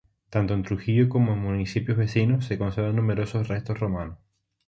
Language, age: Spanish, 19-29